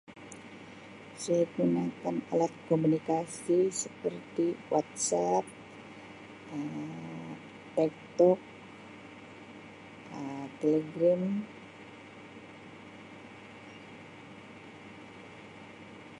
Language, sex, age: Sabah Malay, female, 60-69